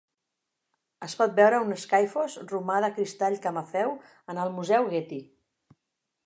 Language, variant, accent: Catalan, Central, central; Oriental